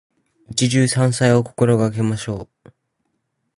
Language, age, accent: Japanese, under 19, 標準語